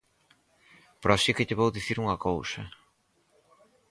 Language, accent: Galician, Normativo (estándar)